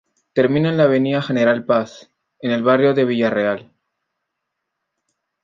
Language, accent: Spanish, Andino-Pacífico: Colombia, Perú, Ecuador, oeste de Bolivia y Venezuela andina